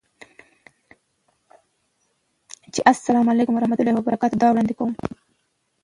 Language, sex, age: Pashto, female, 19-29